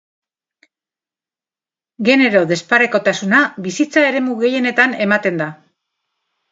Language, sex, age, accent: Basque, female, 50-59, Mendebalekoa (Araba, Bizkaia, Gipuzkoako mendebaleko herri batzuk)